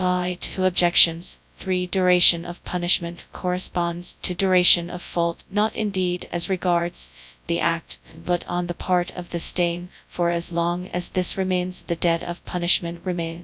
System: TTS, FastPitch